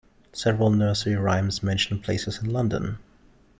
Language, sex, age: English, male, 30-39